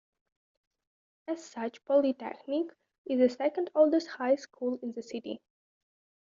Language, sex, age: English, female, under 19